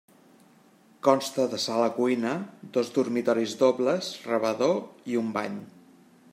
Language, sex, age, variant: Catalan, male, 40-49, Central